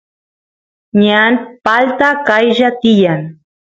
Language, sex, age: Santiago del Estero Quichua, female, 19-29